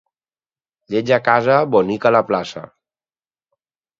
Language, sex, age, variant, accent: Catalan, male, 30-39, Valencià meridional, valencià